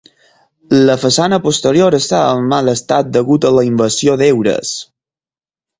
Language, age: Catalan, 19-29